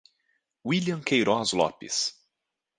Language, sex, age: Portuguese, male, 30-39